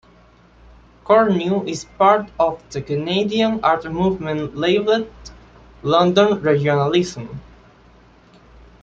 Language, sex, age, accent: English, male, 19-29, United States English